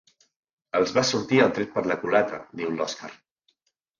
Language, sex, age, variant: Catalan, male, 19-29, Central